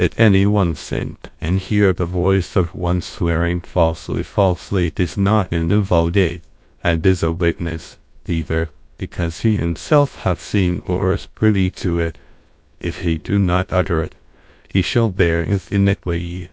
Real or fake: fake